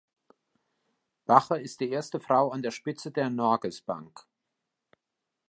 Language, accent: German, Deutschland Deutsch